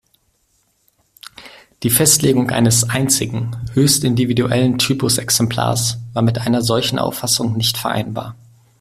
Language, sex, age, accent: German, male, 19-29, Deutschland Deutsch